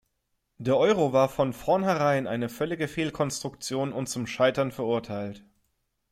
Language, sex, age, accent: German, male, 30-39, Deutschland Deutsch